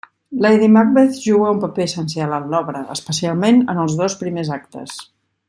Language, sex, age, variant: Catalan, female, 50-59, Central